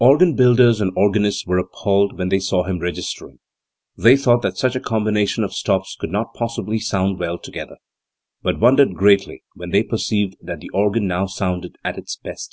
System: none